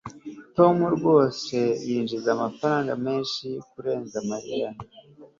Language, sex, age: Kinyarwanda, male, 40-49